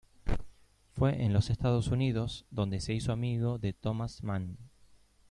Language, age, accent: Spanish, 30-39, Rioplatense: Argentina, Uruguay, este de Bolivia, Paraguay